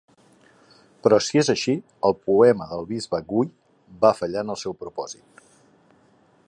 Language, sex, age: Catalan, male, 50-59